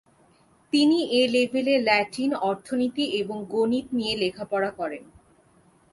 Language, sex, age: Bengali, female, 19-29